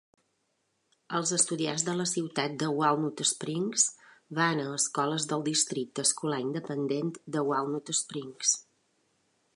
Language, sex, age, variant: Catalan, female, 40-49, Balear